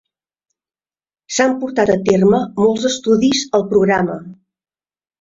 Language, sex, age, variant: Catalan, female, 40-49, Central